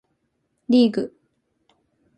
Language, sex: Japanese, female